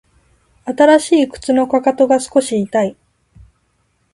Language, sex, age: Japanese, female, 19-29